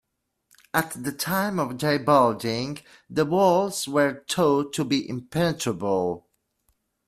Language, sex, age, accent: English, male, 50-59, England English